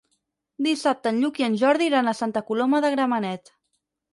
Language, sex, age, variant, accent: Catalan, female, 19-29, Central, central